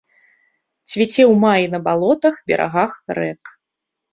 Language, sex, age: Belarusian, female, 30-39